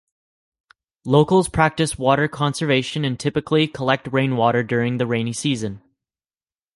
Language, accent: English, Canadian English